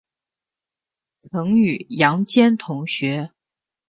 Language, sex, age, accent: Chinese, male, 19-29, 出生地：北京市